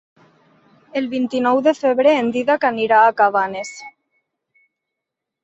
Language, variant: Catalan, Nord-Occidental